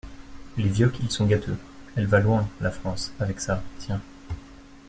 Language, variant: French, Français de métropole